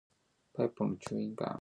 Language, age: Seri, 19-29